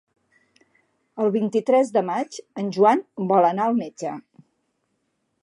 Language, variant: Catalan, Central